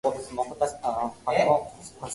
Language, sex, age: English, male, under 19